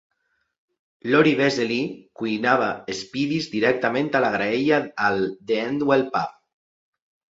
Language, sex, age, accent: Catalan, male, 30-39, valencià